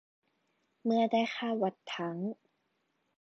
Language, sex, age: Thai, female, 19-29